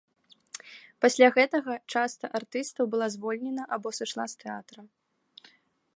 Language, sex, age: Belarusian, female, 19-29